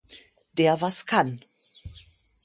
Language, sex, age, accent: German, female, 50-59, Deutschland Deutsch